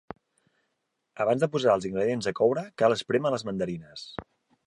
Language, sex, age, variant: Catalan, male, 40-49, Central